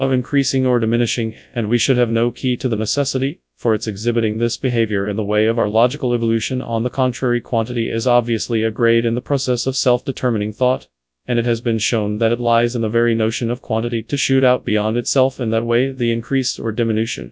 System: TTS, FastPitch